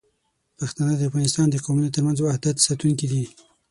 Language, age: Pashto, 19-29